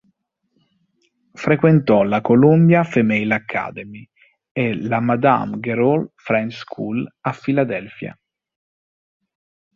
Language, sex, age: Italian, male, 30-39